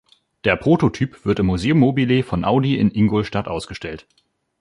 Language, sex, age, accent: German, male, 19-29, Deutschland Deutsch